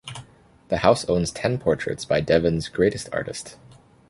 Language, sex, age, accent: English, male, 19-29, Canadian English